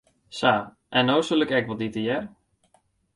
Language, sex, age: Western Frisian, male, 19-29